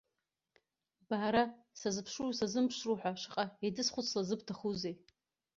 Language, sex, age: Abkhazian, female, 30-39